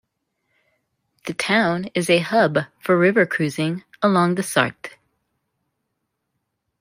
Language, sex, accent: English, female, United States English